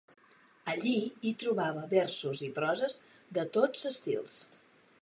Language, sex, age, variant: Catalan, female, 50-59, Central